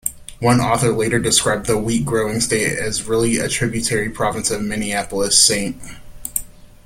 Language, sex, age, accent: English, male, 30-39, United States English